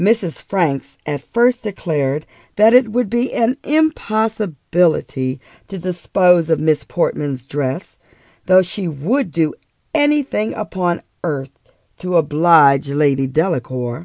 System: none